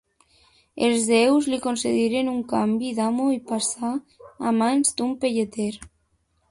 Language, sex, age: Catalan, female, under 19